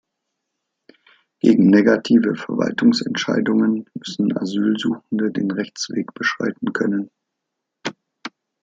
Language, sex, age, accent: German, male, 40-49, Deutschland Deutsch